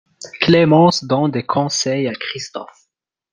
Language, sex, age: French, male, 19-29